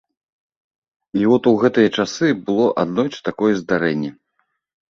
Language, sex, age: Belarusian, male, 30-39